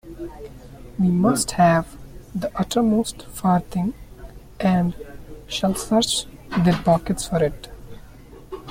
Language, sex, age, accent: English, male, 19-29, India and South Asia (India, Pakistan, Sri Lanka)